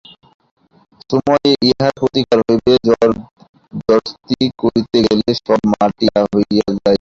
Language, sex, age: Bengali, male, 19-29